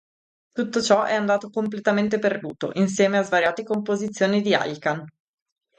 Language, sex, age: Italian, female, 30-39